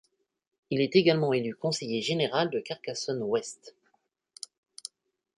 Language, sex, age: French, male, 19-29